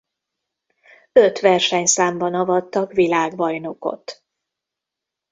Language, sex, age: Hungarian, female, 50-59